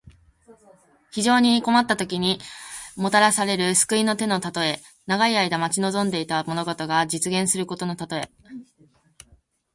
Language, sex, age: Japanese, female, 19-29